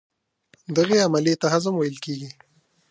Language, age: Pashto, 19-29